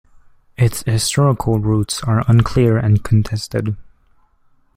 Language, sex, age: English, male, 19-29